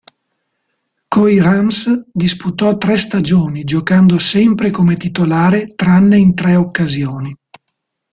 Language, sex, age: Italian, male, 60-69